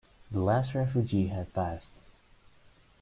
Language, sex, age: English, male, under 19